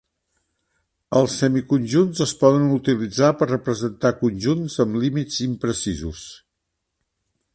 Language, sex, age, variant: Catalan, male, 70-79, Central